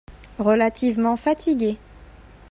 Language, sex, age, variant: French, female, 19-29, Français de métropole